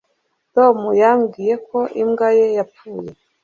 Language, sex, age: Kinyarwanda, female, 30-39